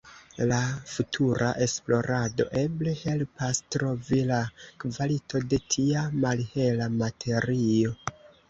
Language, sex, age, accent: Esperanto, male, 19-29, Internacia